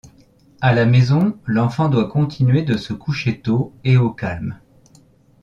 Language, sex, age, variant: French, male, 30-39, Français de métropole